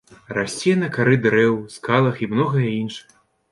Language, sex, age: Belarusian, male, 19-29